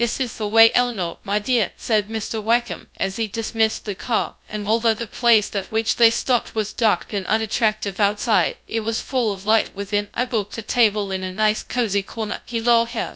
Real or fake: fake